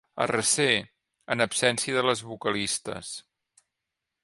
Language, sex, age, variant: Catalan, male, 40-49, Central